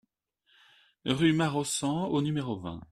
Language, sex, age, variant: French, male, 30-39, Français de métropole